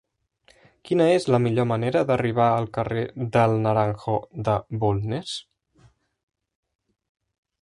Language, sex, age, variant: Catalan, male, 19-29, Central